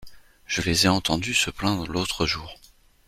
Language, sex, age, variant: French, male, 40-49, Français de métropole